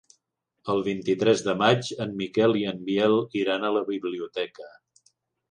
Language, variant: Catalan, Central